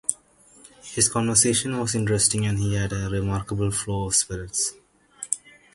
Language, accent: English, India and South Asia (India, Pakistan, Sri Lanka)